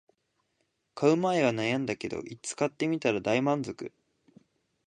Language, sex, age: Japanese, male, 19-29